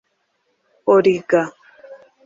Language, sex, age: Kinyarwanda, female, 30-39